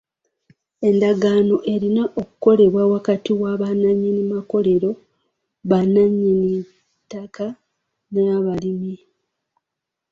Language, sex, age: Ganda, female, 40-49